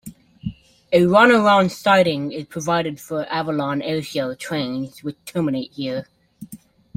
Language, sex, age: English, male, 19-29